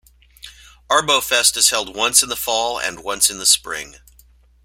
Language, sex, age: English, male, 50-59